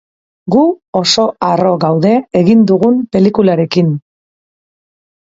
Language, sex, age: Basque, female, 40-49